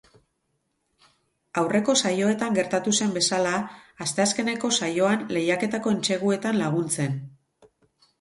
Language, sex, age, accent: Basque, female, 40-49, Mendebalekoa (Araba, Bizkaia, Gipuzkoako mendebaleko herri batzuk)